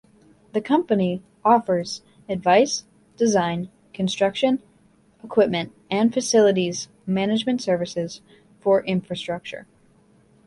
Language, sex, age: English, female, 19-29